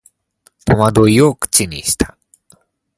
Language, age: Japanese, 19-29